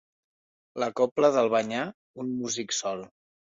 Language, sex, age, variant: Catalan, male, 30-39, Central